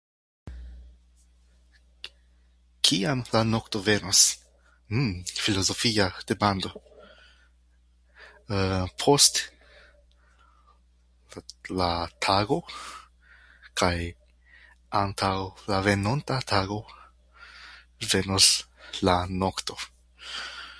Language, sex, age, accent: Esperanto, male, 19-29, Internacia